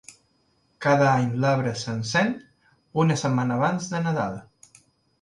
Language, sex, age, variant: Catalan, male, 19-29, Balear